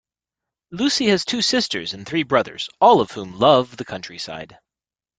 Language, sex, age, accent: English, male, 40-49, United States English